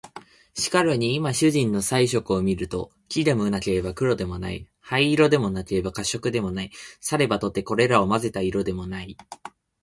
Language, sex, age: Japanese, male, 19-29